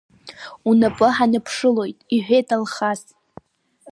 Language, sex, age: Abkhazian, female, under 19